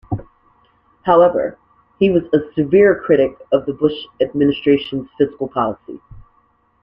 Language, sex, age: English, female, 19-29